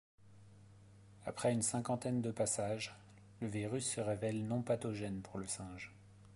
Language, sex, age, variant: French, male, 30-39, Français de métropole